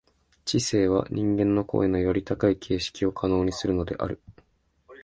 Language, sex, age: Japanese, male, 19-29